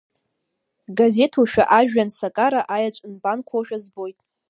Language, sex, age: Abkhazian, female, 19-29